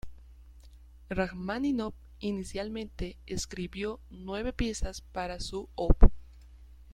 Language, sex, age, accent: Spanish, female, under 19, Andino-Pacífico: Colombia, Perú, Ecuador, oeste de Bolivia y Venezuela andina